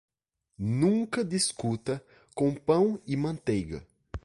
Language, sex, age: Portuguese, male, 19-29